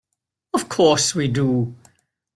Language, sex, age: English, male, 80-89